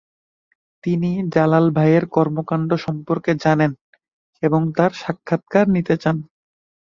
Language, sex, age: Bengali, male, 19-29